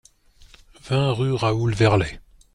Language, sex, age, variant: French, male, 50-59, Français de métropole